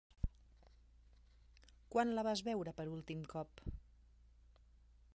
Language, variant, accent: Catalan, Central, central